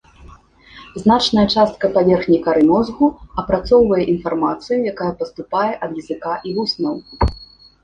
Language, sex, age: Belarusian, female, 40-49